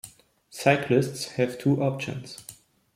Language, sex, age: English, male, 19-29